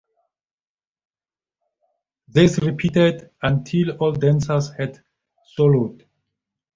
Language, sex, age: English, male, 50-59